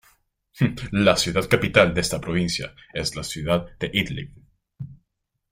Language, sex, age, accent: Spanish, male, 19-29, Andino-Pacífico: Colombia, Perú, Ecuador, oeste de Bolivia y Venezuela andina